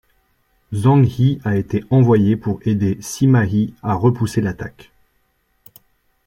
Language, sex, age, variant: French, male, 30-39, Français de métropole